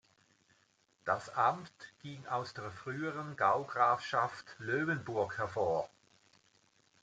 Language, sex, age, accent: German, male, 60-69, Schweizerdeutsch